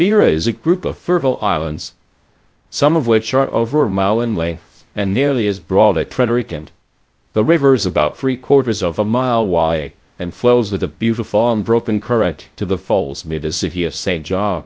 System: TTS, VITS